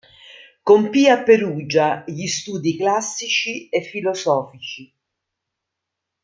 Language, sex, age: Italian, female, 50-59